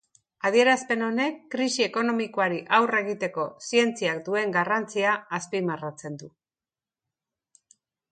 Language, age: Basque, 60-69